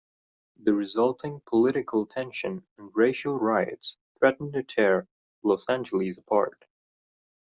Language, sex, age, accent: English, male, under 19, India and South Asia (India, Pakistan, Sri Lanka)